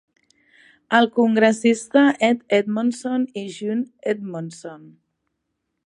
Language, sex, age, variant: Catalan, female, 19-29, Central